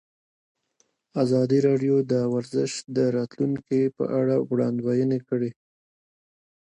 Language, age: Pashto, 19-29